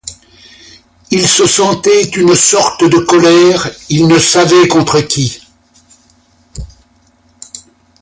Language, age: French, 70-79